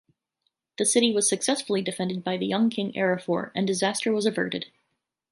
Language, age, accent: English, 30-39, United States English